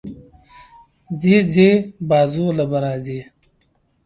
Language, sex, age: Pashto, male, 19-29